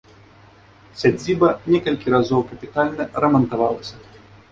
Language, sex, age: Belarusian, male, 19-29